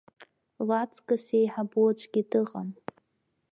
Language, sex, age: Abkhazian, female, under 19